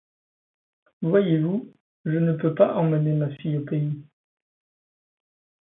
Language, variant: French, Français de métropole